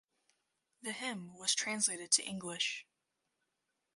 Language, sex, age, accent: English, female, under 19, United States English